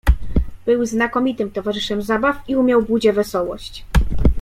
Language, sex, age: Polish, female, 19-29